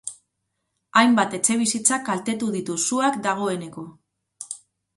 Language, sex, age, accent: Basque, female, 40-49, Mendebalekoa (Araba, Bizkaia, Gipuzkoako mendebaleko herri batzuk)